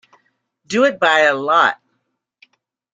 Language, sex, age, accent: English, female, 60-69, United States English